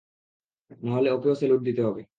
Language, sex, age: Bengali, male, 19-29